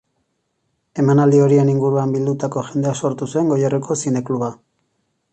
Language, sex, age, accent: Basque, male, 40-49, Erdialdekoa edo Nafarra (Gipuzkoa, Nafarroa)